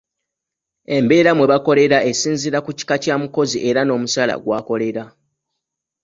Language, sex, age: Ganda, male, 19-29